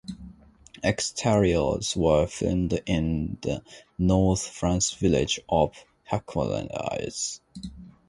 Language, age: English, 19-29